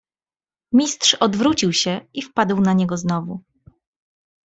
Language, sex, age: Polish, female, 30-39